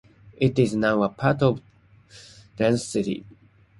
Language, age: English, 19-29